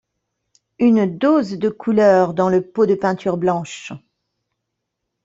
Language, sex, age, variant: French, female, 50-59, Français de métropole